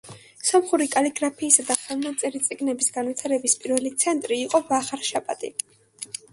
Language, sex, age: Georgian, female, under 19